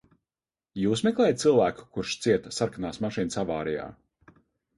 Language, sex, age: Latvian, male, 40-49